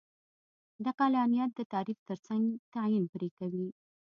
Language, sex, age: Pashto, female, 30-39